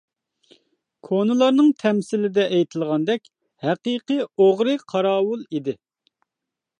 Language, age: Uyghur, 40-49